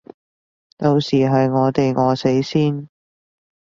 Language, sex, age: Cantonese, female, 19-29